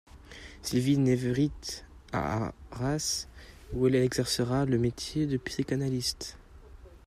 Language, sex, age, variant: French, male, under 19, Français de métropole